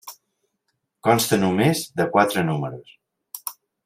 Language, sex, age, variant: Catalan, male, 40-49, Central